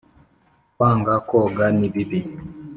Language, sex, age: Kinyarwanda, male, 19-29